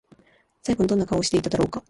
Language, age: Japanese, 19-29